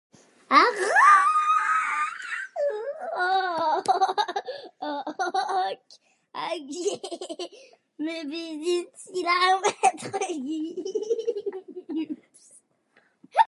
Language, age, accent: Breton, 40-49, Leoneg